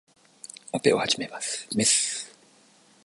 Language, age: Japanese, 50-59